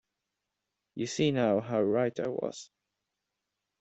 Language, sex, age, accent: English, male, 19-29, United States English